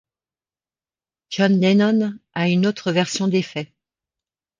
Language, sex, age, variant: French, female, 50-59, Français de métropole